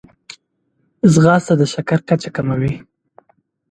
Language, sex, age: Pashto, male, 19-29